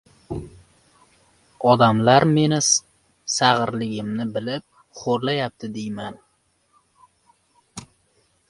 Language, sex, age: Uzbek, male, under 19